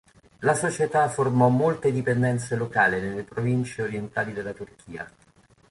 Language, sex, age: Italian, male, 50-59